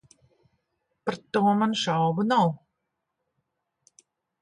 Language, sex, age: Latvian, female, 60-69